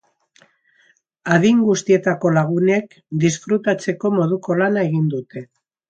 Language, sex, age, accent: Basque, male, 50-59, Mendebalekoa (Araba, Bizkaia, Gipuzkoako mendebaleko herri batzuk)